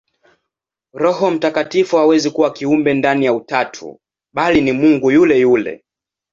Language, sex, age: Swahili, male, 19-29